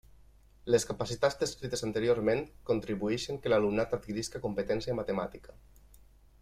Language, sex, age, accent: Catalan, male, 30-39, valencià